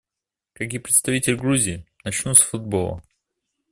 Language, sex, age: Russian, male, under 19